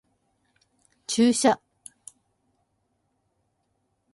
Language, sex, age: Japanese, female, 50-59